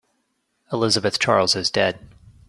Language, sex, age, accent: English, male, 30-39, United States English